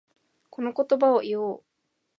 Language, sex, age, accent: Japanese, female, 19-29, 標準語